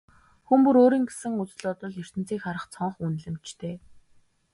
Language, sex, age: Mongolian, female, 19-29